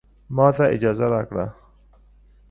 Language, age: Pashto, 40-49